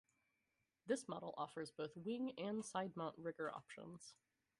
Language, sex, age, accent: English, female, 30-39, United States English